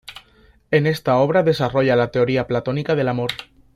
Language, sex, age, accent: Spanish, male, 19-29, España: Sur peninsular (Andalucia, Extremadura, Murcia)